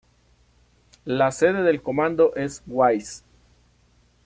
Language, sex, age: Spanish, male, 40-49